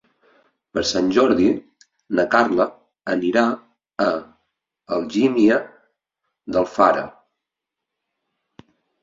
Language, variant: Catalan, Central